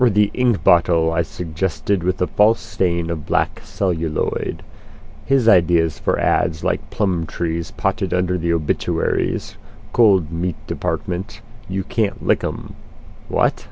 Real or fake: real